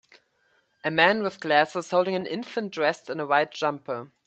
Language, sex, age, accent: English, male, 19-29, United States English